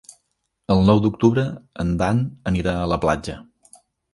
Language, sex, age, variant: Catalan, male, 50-59, Central